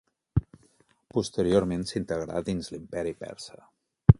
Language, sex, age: Catalan, male, 40-49